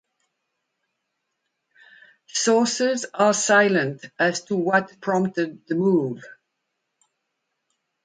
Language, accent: English, French